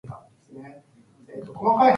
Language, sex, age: English, female, 19-29